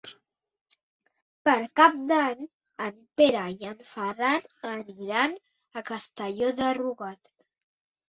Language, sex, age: Catalan, male, 50-59